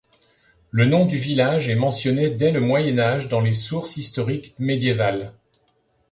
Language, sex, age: French, male, 50-59